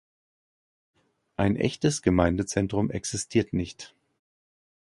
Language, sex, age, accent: German, male, 50-59, Deutschland Deutsch